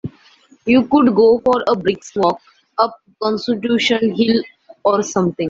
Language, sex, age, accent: English, female, 19-29, United States English